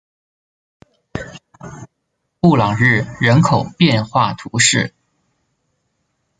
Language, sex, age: Chinese, male, 30-39